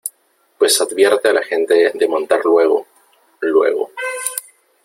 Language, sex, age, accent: Spanish, male, 40-49, Andino-Pacífico: Colombia, Perú, Ecuador, oeste de Bolivia y Venezuela andina